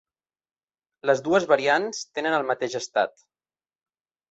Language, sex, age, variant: Catalan, male, 19-29, Central